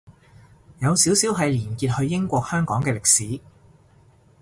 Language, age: Cantonese, 40-49